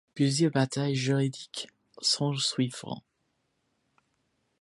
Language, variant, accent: French, Français d'Amérique du Nord, Français du Canada